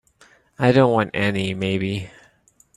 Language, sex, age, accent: English, male, 30-39, United States English